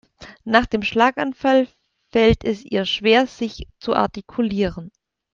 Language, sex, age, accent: German, female, 30-39, Deutschland Deutsch